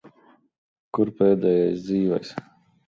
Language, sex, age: Latvian, male, 30-39